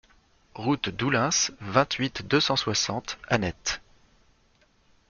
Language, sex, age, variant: French, male, 40-49, Français de métropole